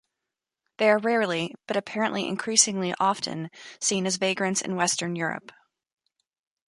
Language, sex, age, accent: English, female, 30-39, United States English